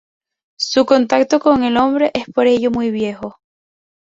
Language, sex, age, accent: Spanish, female, 19-29, España: Islas Canarias